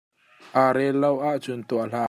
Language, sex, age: Hakha Chin, male, 30-39